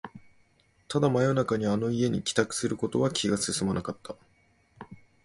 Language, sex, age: Japanese, male, 19-29